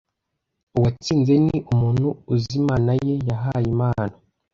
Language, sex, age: Kinyarwanda, male, under 19